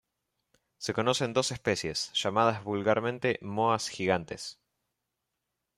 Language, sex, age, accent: Spanish, male, 30-39, Rioplatense: Argentina, Uruguay, este de Bolivia, Paraguay